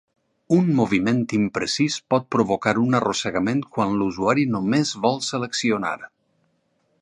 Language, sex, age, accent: Catalan, male, 50-59, valencià